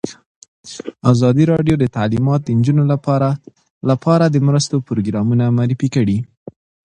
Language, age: Pashto, 19-29